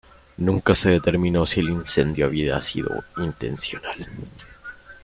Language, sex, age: Spanish, male, under 19